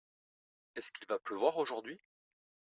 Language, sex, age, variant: French, male, 30-39, Français de métropole